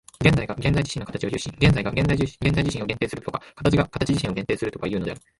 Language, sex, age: Japanese, male, 19-29